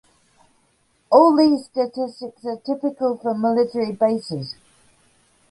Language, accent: English, New Zealand English